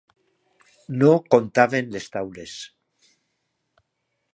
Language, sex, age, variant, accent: Catalan, male, 50-59, Valencià central, valencià